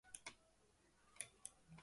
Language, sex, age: Basque, female, 50-59